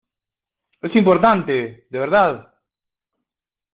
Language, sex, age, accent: Spanish, male, 40-49, Rioplatense: Argentina, Uruguay, este de Bolivia, Paraguay